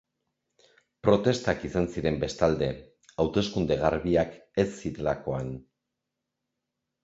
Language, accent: Basque, Erdialdekoa edo Nafarra (Gipuzkoa, Nafarroa)